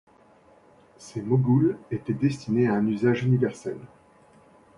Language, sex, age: French, male, 50-59